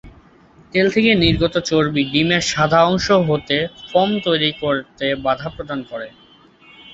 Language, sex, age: Bengali, male, under 19